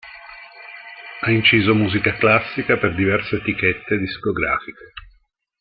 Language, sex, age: Italian, male, 60-69